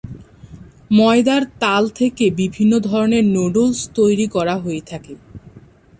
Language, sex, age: Bengali, female, 19-29